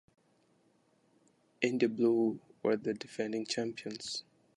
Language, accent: English, Kenyan